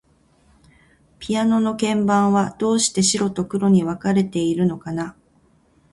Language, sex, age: Japanese, female, 50-59